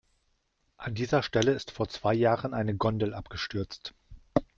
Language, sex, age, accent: German, male, 40-49, Deutschland Deutsch